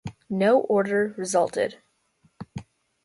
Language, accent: English, United States English